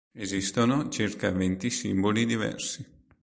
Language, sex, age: Italian, male, 19-29